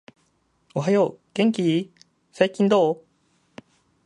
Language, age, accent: Japanese, 30-39, 標準